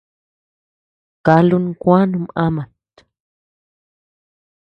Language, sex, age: Tepeuxila Cuicatec, female, 19-29